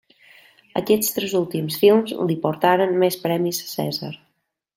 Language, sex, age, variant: Catalan, female, 19-29, Balear